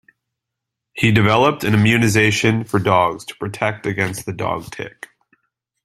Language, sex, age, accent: English, male, 30-39, United States English